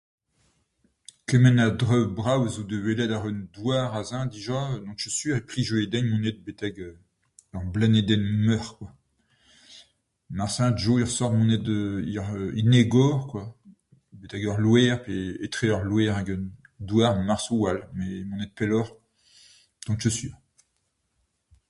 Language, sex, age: Breton, male, 40-49